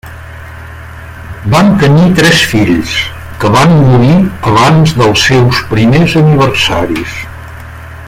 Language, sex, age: Catalan, male, 60-69